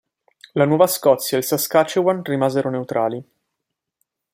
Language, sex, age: Italian, male, 19-29